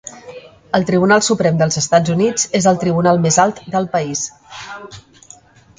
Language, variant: Catalan, Central